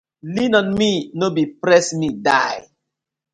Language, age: Nigerian Pidgin, 30-39